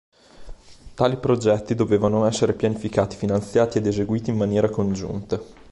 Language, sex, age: Italian, male, 19-29